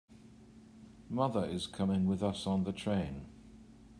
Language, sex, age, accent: English, male, 60-69, England English